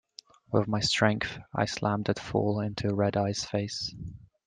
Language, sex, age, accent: English, male, 19-29, England English